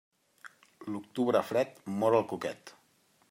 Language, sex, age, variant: Catalan, male, 40-49, Central